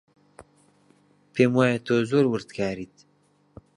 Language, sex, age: Central Kurdish, male, 30-39